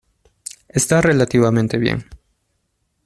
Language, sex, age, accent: Spanish, male, 19-29, Andino-Pacífico: Colombia, Perú, Ecuador, oeste de Bolivia y Venezuela andina